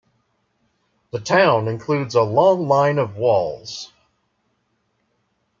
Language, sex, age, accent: English, male, 40-49, United States English